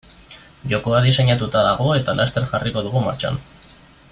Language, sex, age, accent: Basque, male, 19-29, Mendebalekoa (Araba, Bizkaia, Gipuzkoako mendebaleko herri batzuk)